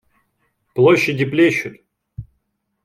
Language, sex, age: Russian, male, 30-39